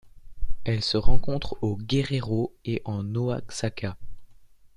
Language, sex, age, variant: French, male, under 19, Français de métropole